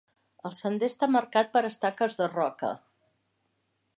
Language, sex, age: Catalan, female, 60-69